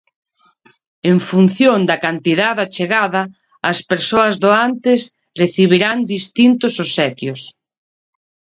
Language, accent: Galician, Normativo (estándar)